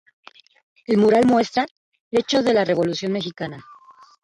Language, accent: Spanish, México